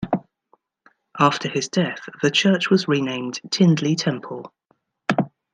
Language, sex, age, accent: English, female, 30-39, England English